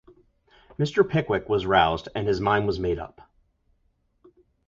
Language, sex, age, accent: English, male, 30-39, United States English